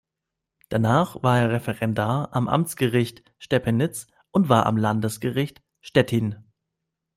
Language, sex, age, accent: German, male, 19-29, Deutschland Deutsch